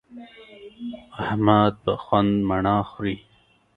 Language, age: Pashto, 19-29